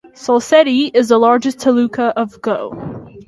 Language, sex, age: English, female, under 19